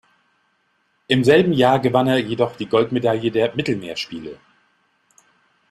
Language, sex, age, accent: German, male, 40-49, Deutschland Deutsch